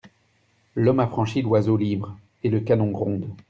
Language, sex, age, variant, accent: French, male, 30-39, Français d'Europe, Français de Belgique